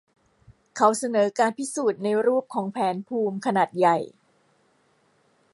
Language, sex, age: Thai, female, 50-59